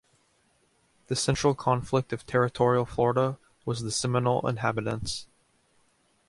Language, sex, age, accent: English, male, 19-29, United States English